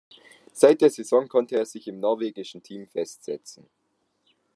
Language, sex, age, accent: German, male, under 19, Deutschland Deutsch